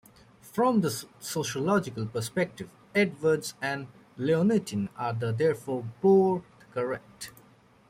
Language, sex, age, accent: English, male, 19-29, United States English